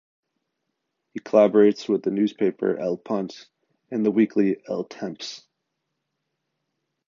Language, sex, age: English, male, under 19